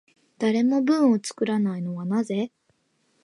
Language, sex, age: Japanese, female, 19-29